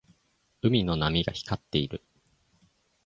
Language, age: Japanese, under 19